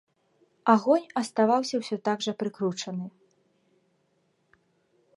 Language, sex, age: Belarusian, female, 19-29